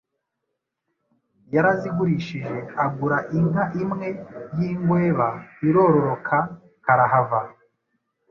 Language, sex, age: Kinyarwanda, male, 19-29